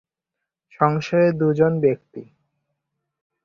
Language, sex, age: Bengali, male, under 19